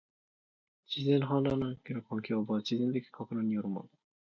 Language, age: Japanese, 19-29